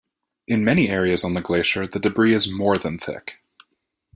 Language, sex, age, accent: English, male, 19-29, United States English